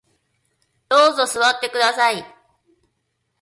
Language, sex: Japanese, female